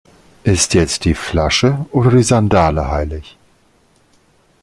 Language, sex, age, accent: German, male, 40-49, Deutschland Deutsch